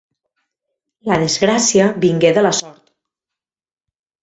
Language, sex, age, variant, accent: Catalan, female, 40-49, Central, Barcelonès